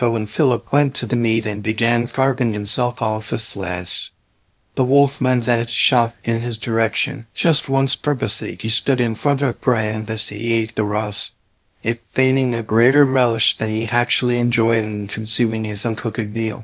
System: TTS, VITS